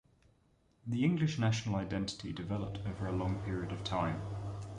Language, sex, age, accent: English, male, 30-39, England English